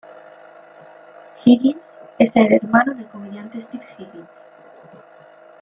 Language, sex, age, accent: Spanish, female, 19-29, España: Norte peninsular (Asturias, Castilla y León, Cantabria, País Vasco, Navarra, Aragón, La Rioja, Guadalajara, Cuenca)